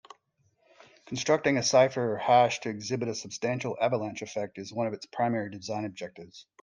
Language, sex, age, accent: English, male, 40-49, United States English